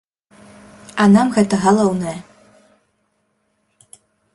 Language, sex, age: Belarusian, female, 19-29